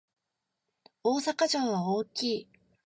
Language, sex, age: Japanese, female, 19-29